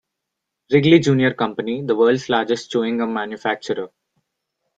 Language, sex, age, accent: English, male, 19-29, India and South Asia (India, Pakistan, Sri Lanka)